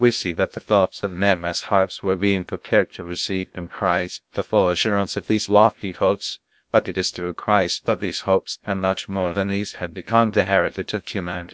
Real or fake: fake